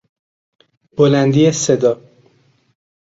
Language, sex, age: Persian, male, 30-39